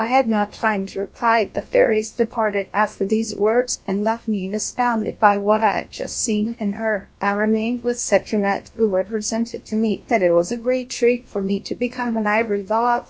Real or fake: fake